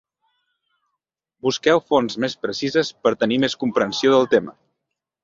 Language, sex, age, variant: Catalan, male, 30-39, Central